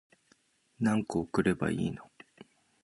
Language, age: Japanese, 30-39